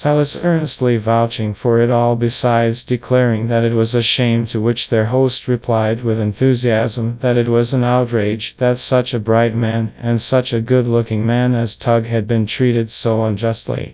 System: TTS, FastPitch